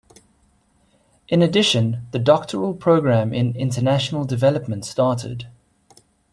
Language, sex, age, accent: English, male, 40-49, Southern African (South Africa, Zimbabwe, Namibia)